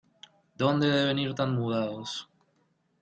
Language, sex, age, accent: Spanish, male, 30-39, Caribe: Cuba, Venezuela, Puerto Rico, República Dominicana, Panamá, Colombia caribeña, México caribeño, Costa del golfo de México